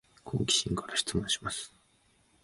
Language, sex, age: Japanese, male, 19-29